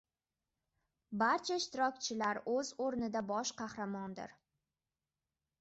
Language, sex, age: Uzbek, female, under 19